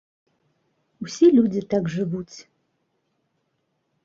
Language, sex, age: Belarusian, female, 40-49